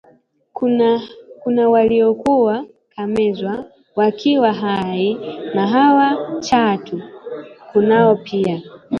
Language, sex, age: Swahili, female, 19-29